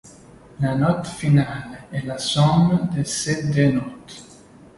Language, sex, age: French, male, 19-29